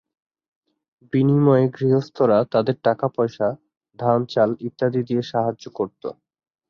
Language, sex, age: Bengali, male, 19-29